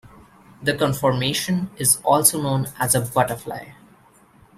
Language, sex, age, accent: English, male, 19-29, India and South Asia (India, Pakistan, Sri Lanka)